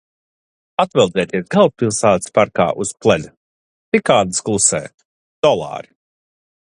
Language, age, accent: Latvian, 30-39, nav